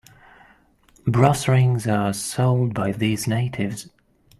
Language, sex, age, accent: English, male, 30-39, England English